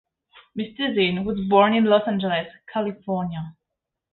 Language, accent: English, England English